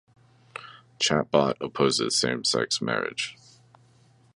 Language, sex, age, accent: English, male, 30-39, United States English